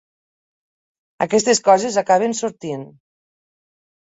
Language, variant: Catalan, Nord-Occidental